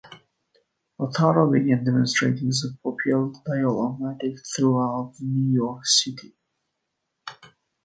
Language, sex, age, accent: English, male, 19-29, United States English